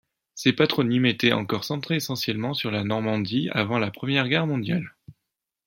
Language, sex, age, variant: French, male, 19-29, Français de métropole